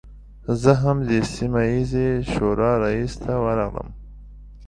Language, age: Pashto, 40-49